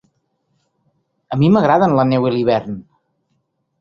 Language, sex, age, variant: Catalan, male, 40-49, Central